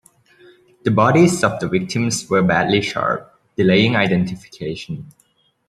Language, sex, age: English, male, 19-29